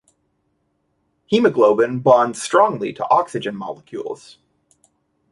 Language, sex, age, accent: English, male, 30-39, United States English